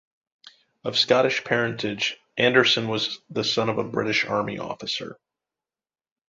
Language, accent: English, United States English